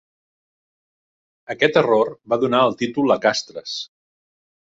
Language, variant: Catalan, Central